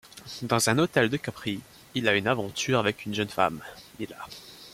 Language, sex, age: French, male, under 19